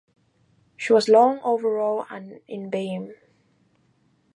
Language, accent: English, England English